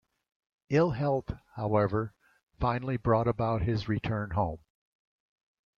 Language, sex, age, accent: English, male, 80-89, United States English